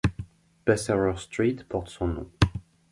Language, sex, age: French, male, 40-49